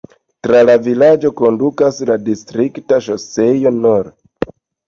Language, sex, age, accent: Esperanto, male, 30-39, Internacia